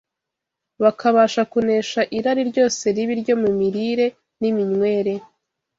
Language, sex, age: Kinyarwanda, female, 19-29